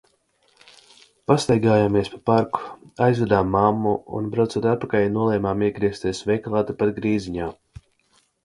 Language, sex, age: Latvian, male, 19-29